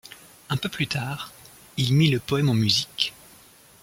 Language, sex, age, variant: French, male, 19-29, Français de métropole